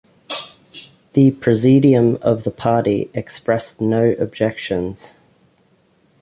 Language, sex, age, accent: English, male, 30-39, Australian English